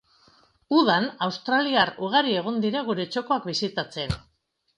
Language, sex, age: Basque, female, 50-59